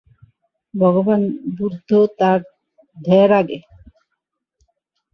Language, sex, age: Bengali, female, 40-49